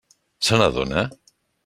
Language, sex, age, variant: Catalan, male, 60-69, Central